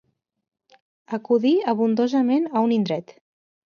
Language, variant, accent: Catalan, Central, central